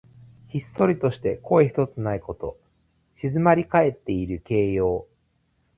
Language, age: Japanese, 30-39